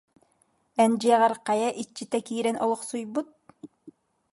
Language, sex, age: Yakut, female, 19-29